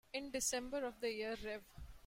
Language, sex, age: English, female, 19-29